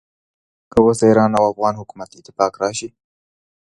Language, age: Pashto, 19-29